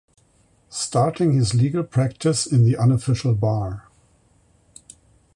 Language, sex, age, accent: English, male, 60-69, United States English